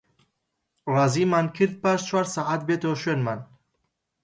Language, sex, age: Central Kurdish, male, 19-29